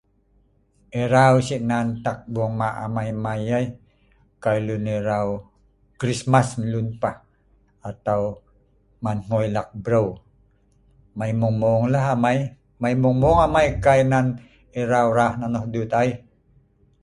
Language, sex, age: Sa'ban, male, 50-59